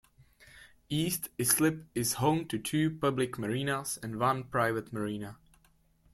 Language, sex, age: English, male, under 19